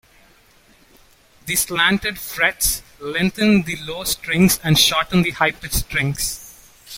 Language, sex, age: English, female, 19-29